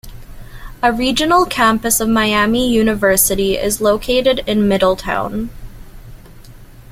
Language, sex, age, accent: English, female, under 19, Canadian English